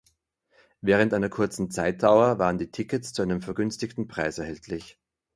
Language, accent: German, Österreichisches Deutsch